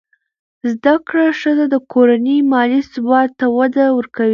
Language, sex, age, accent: Pashto, female, under 19, کندهاری لهجه